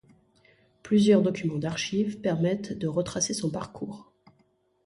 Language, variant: French, Français de métropole